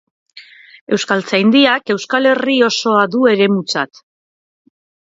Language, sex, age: Basque, female, 40-49